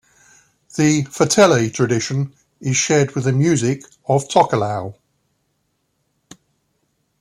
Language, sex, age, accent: English, male, 60-69, England English